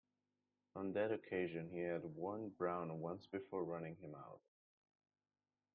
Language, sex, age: English, male, under 19